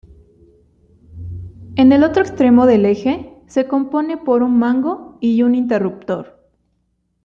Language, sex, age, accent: Spanish, female, 19-29, México